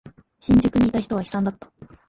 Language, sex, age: Japanese, female, 19-29